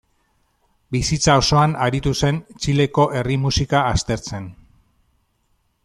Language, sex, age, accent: Basque, male, 40-49, Mendebalekoa (Araba, Bizkaia, Gipuzkoako mendebaleko herri batzuk)